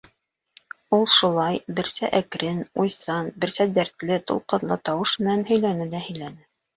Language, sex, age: Bashkir, female, 40-49